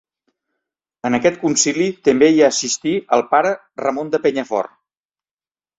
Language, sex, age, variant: Catalan, male, 50-59, Central